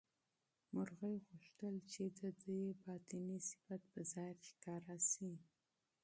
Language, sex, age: Pashto, female, 30-39